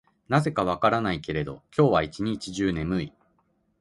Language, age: Japanese, 40-49